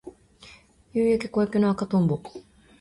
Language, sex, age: Japanese, female, 19-29